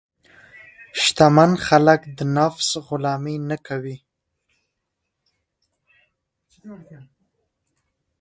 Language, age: Pashto, under 19